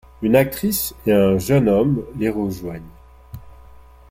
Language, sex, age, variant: French, male, 40-49, Français de métropole